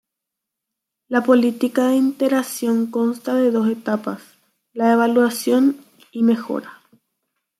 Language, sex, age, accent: Spanish, female, under 19, Rioplatense: Argentina, Uruguay, este de Bolivia, Paraguay